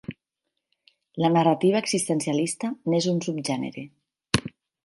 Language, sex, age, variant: Catalan, female, 40-49, Nord-Occidental